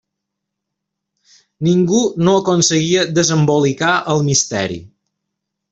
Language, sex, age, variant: Catalan, male, 30-39, Balear